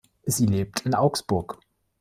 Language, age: German, 30-39